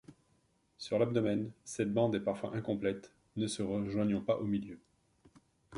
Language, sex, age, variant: French, male, 40-49, Français de métropole